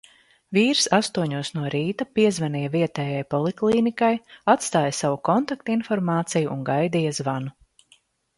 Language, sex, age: Latvian, female, 40-49